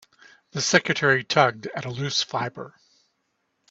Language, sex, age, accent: English, male, 70-79, United States English